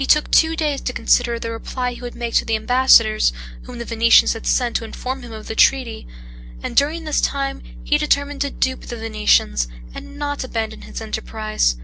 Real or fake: real